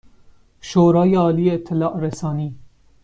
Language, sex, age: Persian, male, 19-29